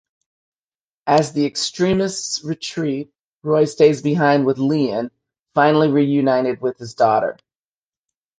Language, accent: English, United States English